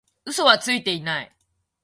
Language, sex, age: Japanese, female, 19-29